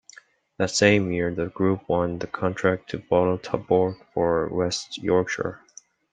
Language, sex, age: English, male, 19-29